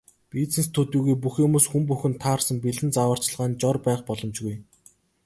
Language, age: Mongolian, 19-29